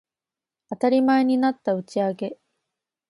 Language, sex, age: Japanese, female, 19-29